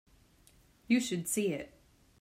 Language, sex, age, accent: English, female, 40-49, United States English